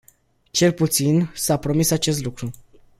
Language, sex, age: Romanian, male, under 19